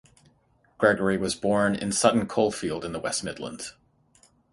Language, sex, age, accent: English, male, 30-39, United States English; Canadian English